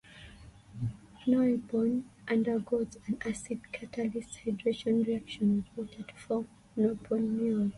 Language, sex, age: English, female, 19-29